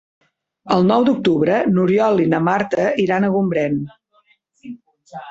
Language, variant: Catalan, Central